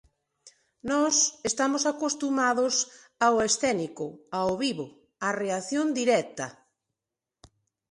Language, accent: Galician, Neofalante